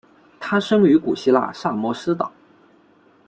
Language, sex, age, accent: Chinese, male, 19-29, 出生地：广东省